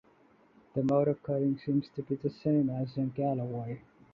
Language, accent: English, India and South Asia (India, Pakistan, Sri Lanka)